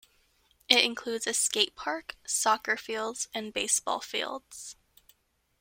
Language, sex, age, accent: English, female, 19-29, United States English